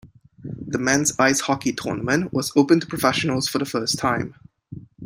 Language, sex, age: English, male, 30-39